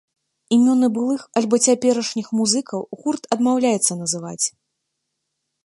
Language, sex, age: Belarusian, female, 30-39